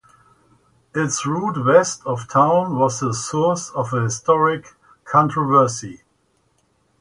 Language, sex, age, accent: English, male, 50-59, United States English